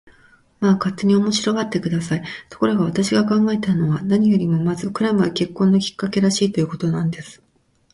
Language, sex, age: Japanese, female, 40-49